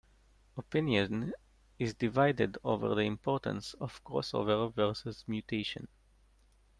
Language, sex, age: English, male, 30-39